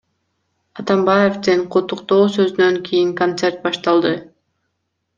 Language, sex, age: Kyrgyz, female, 19-29